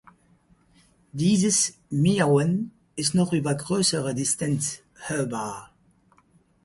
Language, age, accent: German, 50-59, Deutschland Deutsch